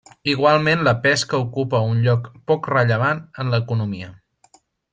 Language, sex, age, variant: Catalan, male, 19-29, Central